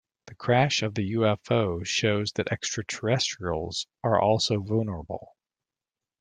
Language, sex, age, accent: English, male, 40-49, United States English